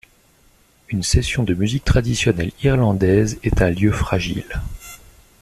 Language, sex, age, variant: French, male, 30-39, Français de métropole